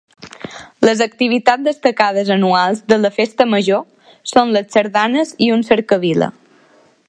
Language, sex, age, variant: Catalan, female, under 19, Balear